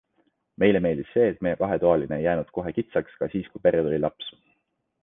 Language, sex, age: Estonian, male, 19-29